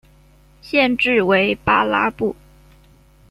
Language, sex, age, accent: Chinese, female, 19-29, 出生地：江西省